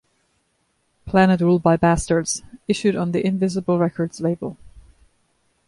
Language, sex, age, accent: English, female, 30-39, United States English